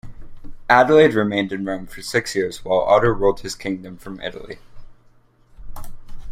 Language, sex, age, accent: English, male, under 19, United States English